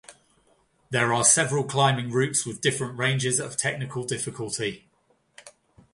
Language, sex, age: English, male, 40-49